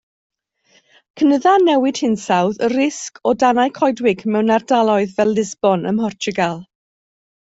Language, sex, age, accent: Welsh, female, 50-59, Y Deyrnas Unedig Cymraeg